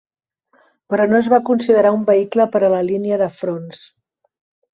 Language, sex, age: Catalan, female, 50-59